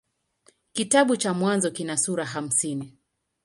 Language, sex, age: Swahili, female, 30-39